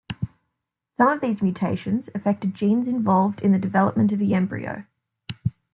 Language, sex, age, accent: English, female, 19-29, Australian English